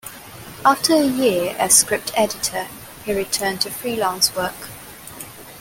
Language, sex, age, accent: English, female, 19-29, England English